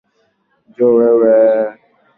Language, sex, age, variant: Swahili, male, 19-29, Kiswahili cha Bara ya Kenya